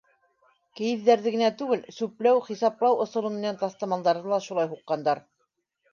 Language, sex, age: Bashkir, female, 60-69